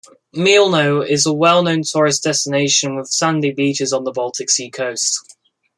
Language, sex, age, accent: English, male, under 19, England English